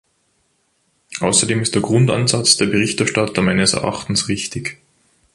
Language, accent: German, Österreichisches Deutsch